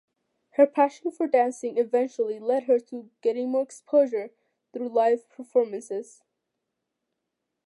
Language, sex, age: English, female, under 19